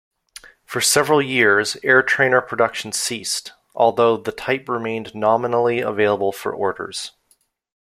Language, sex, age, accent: English, male, 30-39, Canadian English